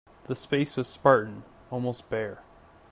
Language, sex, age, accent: English, male, 30-39, United States English